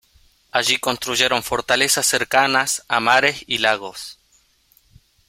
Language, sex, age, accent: Spanish, male, 19-29, Rioplatense: Argentina, Uruguay, este de Bolivia, Paraguay